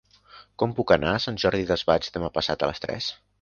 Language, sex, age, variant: Catalan, male, under 19, Central